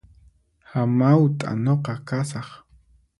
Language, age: Puno Quechua, 30-39